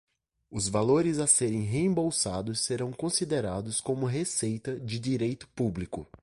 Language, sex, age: Portuguese, male, 19-29